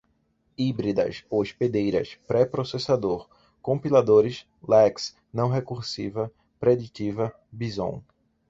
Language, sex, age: Portuguese, male, 19-29